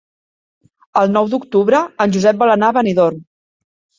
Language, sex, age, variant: Catalan, female, 40-49, Central